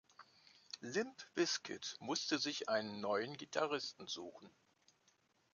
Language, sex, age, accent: German, male, 60-69, Deutschland Deutsch